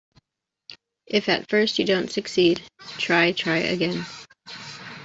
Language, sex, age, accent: English, female, 30-39, United States English